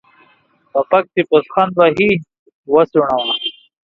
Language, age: Pashto, 19-29